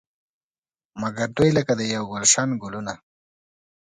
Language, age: Pashto, 19-29